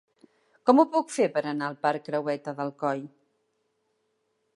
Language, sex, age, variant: Catalan, female, 60-69, Central